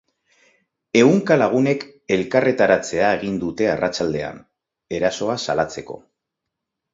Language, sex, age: Basque, male, 40-49